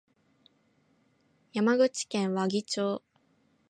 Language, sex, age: Japanese, female, 19-29